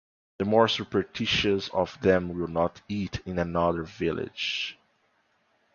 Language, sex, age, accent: English, male, 19-29, United States English